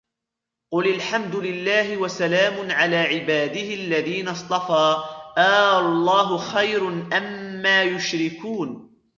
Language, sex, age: Arabic, male, 19-29